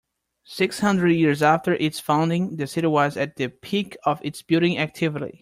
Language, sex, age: English, male, 19-29